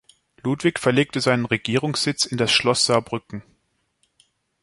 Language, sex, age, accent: German, male, 19-29, Schweizerdeutsch